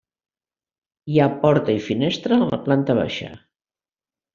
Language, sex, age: Catalan, female, 70-79